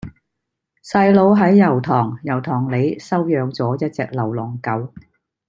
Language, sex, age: Cantonese, female, 60-69